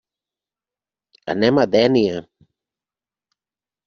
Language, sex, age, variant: Catalan, male, 50-59, Central